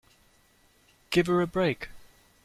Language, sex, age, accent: English, male, 19-29, Southern African (South Africa, Zimbabwe, Namibia)